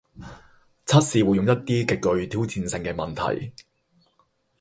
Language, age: Cantonese, 19-29